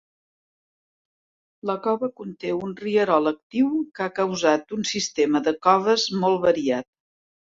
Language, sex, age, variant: Catalan, female, 60-69, Central